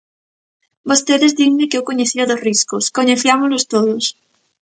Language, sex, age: Galician, female, 19-29